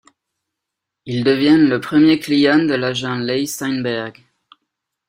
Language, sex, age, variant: French, male, 30-39, Français de métropole